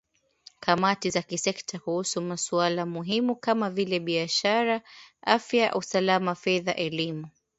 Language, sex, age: Swahili, female, 19-29